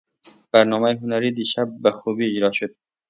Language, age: Persian, 30-39